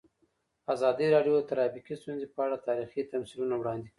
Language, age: Pashto, 30-39